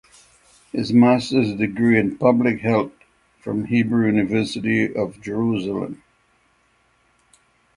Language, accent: English, United States English